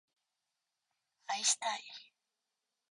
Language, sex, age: Japanese, female, 19-29